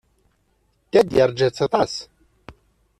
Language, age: Kabyle, 40-49